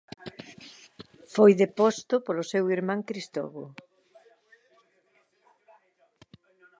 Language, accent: Galician, Normativo (estándar)